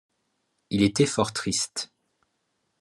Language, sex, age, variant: French, male, 19-29, Français de métropole